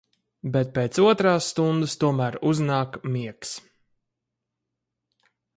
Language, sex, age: Latvian, male, 30-39